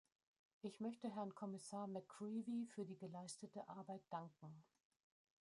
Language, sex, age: German, female, 50-59